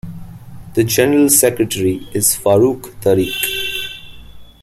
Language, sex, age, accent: English, male, 19-29, India and South Asia (India, Pakistan, Sri Lanka)